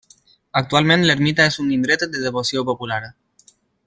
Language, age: Catalan, 19-29